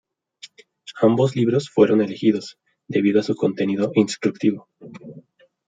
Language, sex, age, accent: Spanish, male, 19-29, México